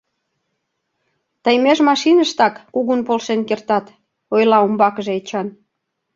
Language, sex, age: Mari, female, 40-49